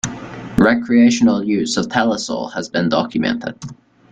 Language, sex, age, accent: English, male, under 19, Canadian English